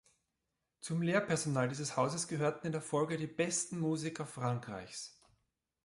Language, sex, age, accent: German, male, 40-49, Österreichisches Deutsch